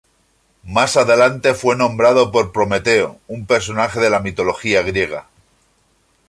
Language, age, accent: Spanish, 40-49, España: Centro-Sur peninsular (Madrid, Toledo, Castilla-La Mancha)